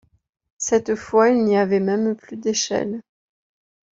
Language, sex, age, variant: French, female, 30-39, Français de métropole